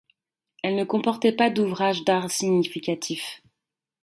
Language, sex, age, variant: French, female, 30-39, Français de métropole